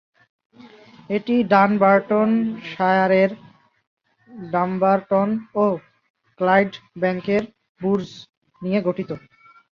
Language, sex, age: Bengali, male, 40-49